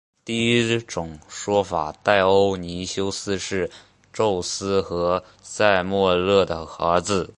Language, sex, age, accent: Chinese, male, under 19, 出生地：浙江省